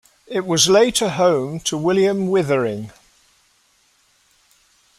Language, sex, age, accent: English, male, 70-79, England English